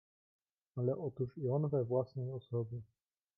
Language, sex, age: Polish, male, 19-29